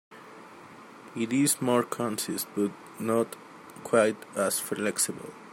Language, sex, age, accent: English, male, 30-39, United States English